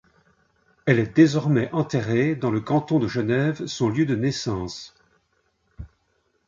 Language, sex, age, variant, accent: French, male, 60-69, Français d'Europe, Français de Belgique